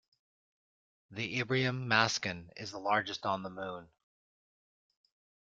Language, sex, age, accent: English, male, 50-59, United States English